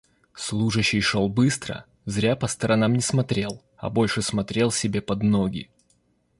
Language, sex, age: Russian, male, 30-39